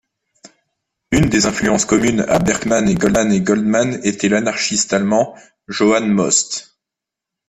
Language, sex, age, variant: French, male, 30-39, Français de métropole